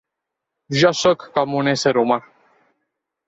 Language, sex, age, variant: Catalan, male, 30-39, Balear